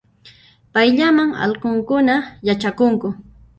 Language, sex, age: Puno Quechua, female, 19-29